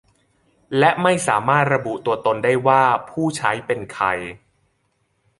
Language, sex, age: Thai, male, 19-29